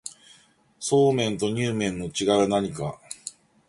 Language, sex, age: Japanese, male, 50-59